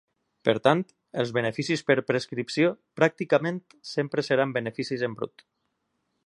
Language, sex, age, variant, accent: Catalan, male, 30-39, Valencià meridional, valencià